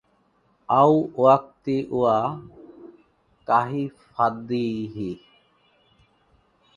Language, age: English, 40-49